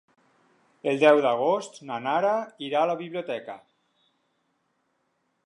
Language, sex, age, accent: Catalan, male, 50-59, valencià